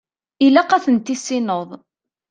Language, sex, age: Kabyle, female, 30-39